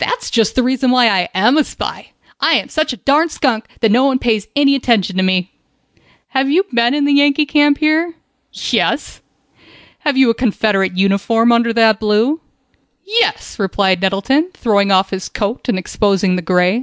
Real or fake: real